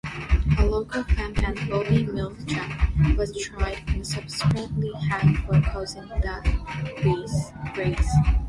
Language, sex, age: English, female, 19-29